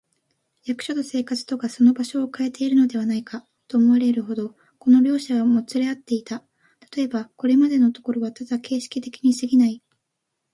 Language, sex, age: Japanese, female, under 19